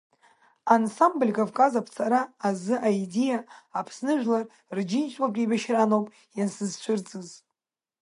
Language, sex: Abkhazian, female